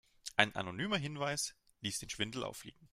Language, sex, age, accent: German, male, 19-29, Deutschland Deutsch